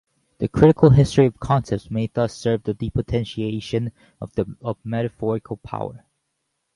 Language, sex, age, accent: English, male, 30-39, United States English